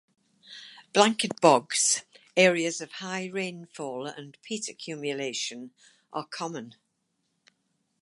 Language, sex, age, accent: English, female, 80-89, England English